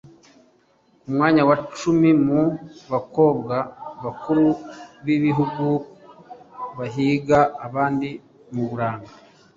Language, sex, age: Kinyarwanda, male, 40-49